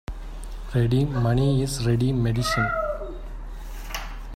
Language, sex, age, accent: English, male, 30-39, India and South Asia (India, Pakistan, Sri Lanka)